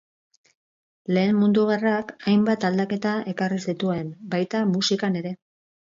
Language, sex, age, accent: Basque, female, 50-59, Mendebalekoa (Araba, Bizkaia, Gipuzkoako mendebaleko herri batzuk)